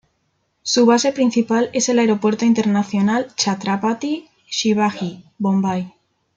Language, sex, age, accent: Spanish, female, 19-29, España: Centro-Sur peninsular (Madrid, Toledo, Castilla-La Mancha)